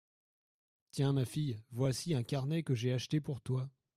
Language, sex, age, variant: French, male, 30-39, Français de métropole